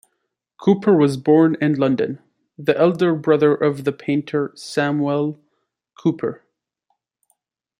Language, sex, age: English, male, 19-29